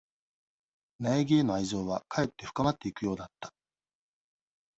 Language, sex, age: Japanese, male, 40-49